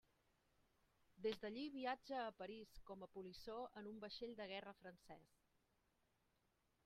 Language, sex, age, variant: Catalan, female, 40-49, Septentrional